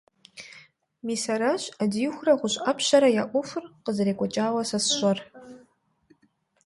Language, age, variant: Kabardian, 30-39, Адыгэбзэ (Къэбэрдей, Кирил, псоми зэдай)